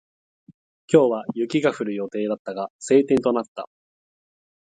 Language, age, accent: Japanese, 19-29, 関西弁